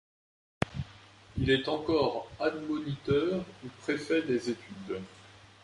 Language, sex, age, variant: French, male, 40-49, Français de métropole